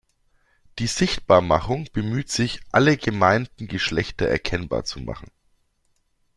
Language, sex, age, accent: German, male, 40-49, Deutschland Deutsch